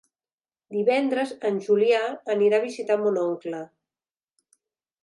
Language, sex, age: Catalan, female, 50-59